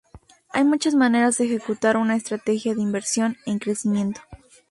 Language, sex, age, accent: Spanish, female, 19-29, México